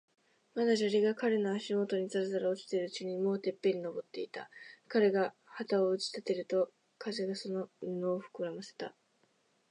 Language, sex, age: Japanese, female, 19-29